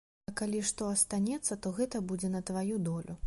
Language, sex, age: Belarusian, female, 30-39